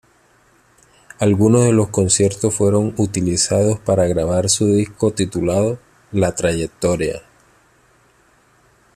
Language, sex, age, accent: Spanish, male, 19-29, Caribe: Cuba, Venezuela, Puerto Rico, República Dominicana, Panamá, Colombia caribeña, México caribeño, Costa del golfo de México